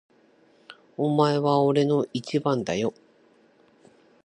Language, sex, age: Japanese, female, 40-49